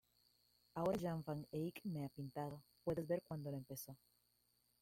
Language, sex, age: Spanish, female, 19-29